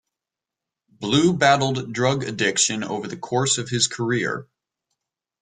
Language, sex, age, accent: English, male, 19-29, United States English